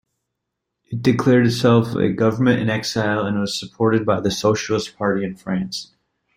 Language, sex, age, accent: English, male, 30-39, United States English